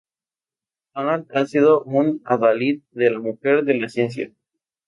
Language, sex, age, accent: Spanish, male, 19-29, México